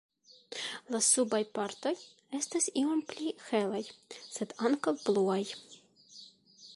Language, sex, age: Esperanto, female, 19-29